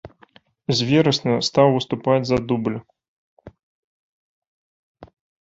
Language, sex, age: Belarusian, male, 30-39